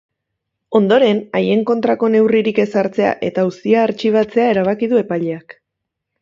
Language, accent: Basque, Erdialdekoa edo Nafarra (Gipuzkoa, Nafarroa)